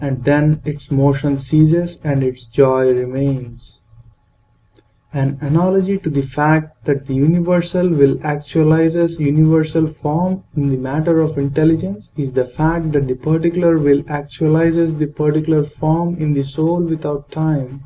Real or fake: real